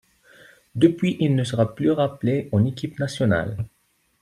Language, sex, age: French, male, 19-29